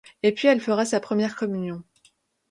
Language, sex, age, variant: French, female, 19-29, Français de métropole